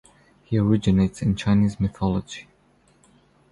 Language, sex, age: English, male, 30-39